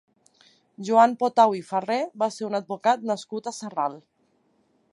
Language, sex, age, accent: Catalan, female, 30-39, valencià